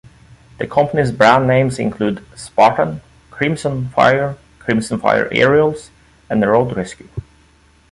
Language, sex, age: English, male, 30-39